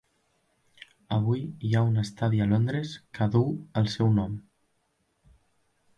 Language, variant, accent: Catalan, Central, Barcelona